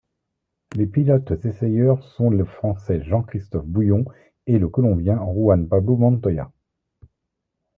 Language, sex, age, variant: French, male, 40-49, Français de métropole